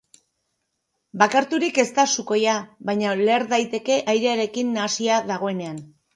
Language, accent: Basque, Erdialdekoa edo Nafarra (Gipuzkoa, Nafarroa)